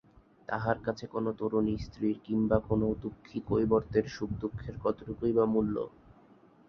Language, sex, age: Bengali, male, 19-29